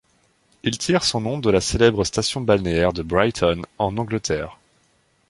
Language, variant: French, Français de métropole